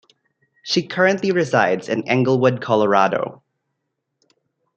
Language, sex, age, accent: English, male, 19-29, Filipino